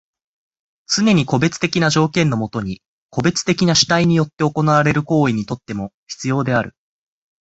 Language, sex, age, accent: Japanese, male, 19-29, 標準語